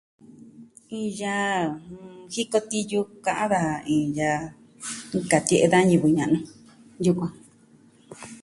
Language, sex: Southwestern Tlaxiaco Mixtec, female